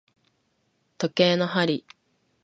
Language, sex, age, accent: Japanese, female, 19-29, 標準語